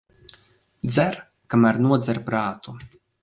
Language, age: Latvian, 40-49